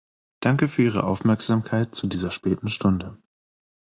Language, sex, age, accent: German, male, 19-29, Deutschland Deutsch